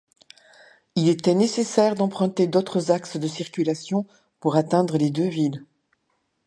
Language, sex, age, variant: French, female, 60-69, Français de métropole